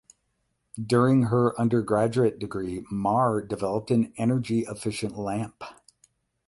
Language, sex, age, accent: English, male, 40-49, United States English; Midwestern